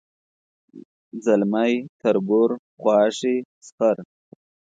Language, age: Pashto, 30-39